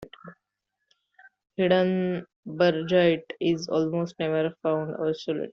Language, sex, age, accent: English, female, 30-39, India and South Asia (India, Pakistan, Sri Lanka)